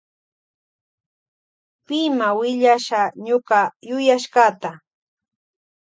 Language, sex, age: Loja Highland Quichua, female, 40-49